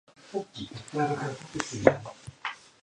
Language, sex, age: English, female, under 19